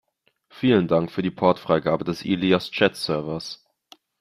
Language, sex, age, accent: German, male, 19-29, Deutschland Deutsch